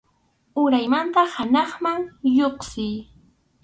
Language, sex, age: Arequipa-La Unión Quechua, female, 19-29